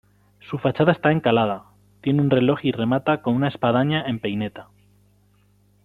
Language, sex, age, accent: Spanish, male, 19-29, España: Centro-Sur peninsular (Madrid, Toledo, Castilla-La Mancha)